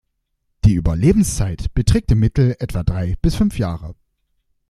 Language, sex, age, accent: German, male, under 19, Deutschland Deutsch